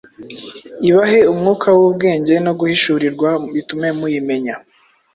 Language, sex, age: Kinyarwanda, male, 19-29